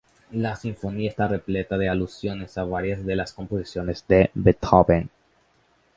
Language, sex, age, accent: Spanish, male, under 19, América central